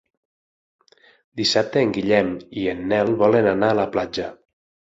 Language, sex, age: Catalan, male, 40-49